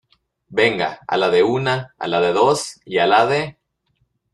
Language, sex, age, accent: Spanish, male, 19-29, México